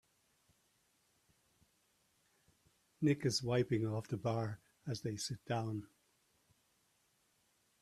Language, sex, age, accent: English, male, 50-59, Irish English